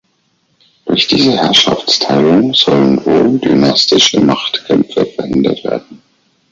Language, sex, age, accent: German, male, 50-59, Deutschland Deutsch